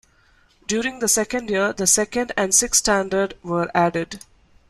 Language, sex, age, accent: English, female, 19-29, India and South Asia (India, Pakistan, Sri Lanka)